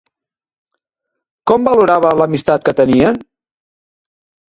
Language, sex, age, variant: Catalan, male, 60-69, Central